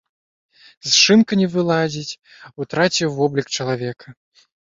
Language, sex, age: Belarusian, male, under 19